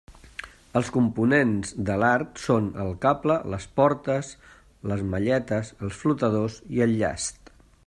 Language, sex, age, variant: Catalan, male, 60-69, Nord-Occidental